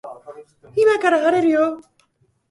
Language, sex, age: Japanese, male, 19-29